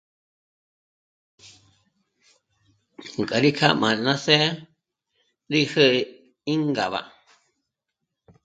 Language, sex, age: Michoacán Mazahua, female, 50-59